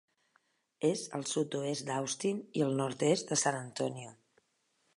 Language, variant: Catalan, Central